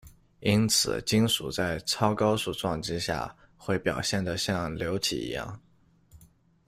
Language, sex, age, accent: Chinese, male, under 19, 出生地：浙江省